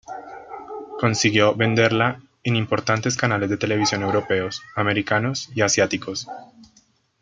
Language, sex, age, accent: Spanish, male, 19-29, Andino-Pacífico: Colombia, Perú, Ecuador, oeste de Bolivia y Venezuela andina